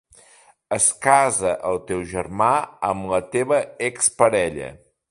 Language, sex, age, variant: Catalan, male, 50-59, Central